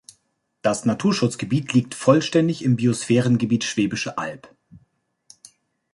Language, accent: German, Deutschland Deutsch